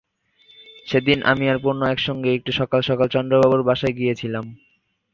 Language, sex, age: Bengali, male, under 19